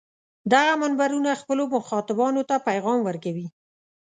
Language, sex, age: Pashto, female, 50-59